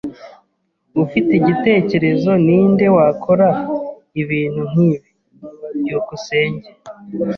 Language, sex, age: Kinyarwanda, male, 30-39